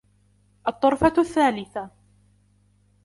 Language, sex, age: Arabic, female, under 19